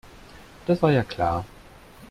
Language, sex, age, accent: German, male, 30-39, Deutschland Deutsch